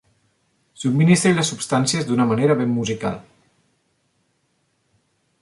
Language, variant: Catalan, Central